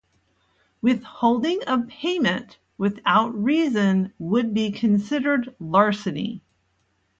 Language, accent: English, United States English